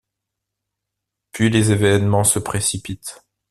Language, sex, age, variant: French, male, 30-39, Français de métropole